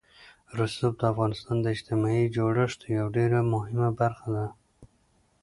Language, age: Pashto, 30-39